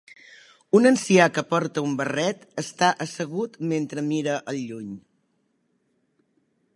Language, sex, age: Catalan, female, 60-69